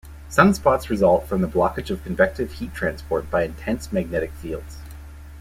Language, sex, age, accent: English, male, 19-29, Canadian English